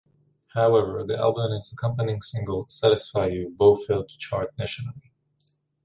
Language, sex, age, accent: English, male, 19-29, United States English